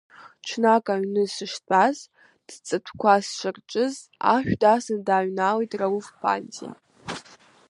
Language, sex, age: Abkhazian, female, under 19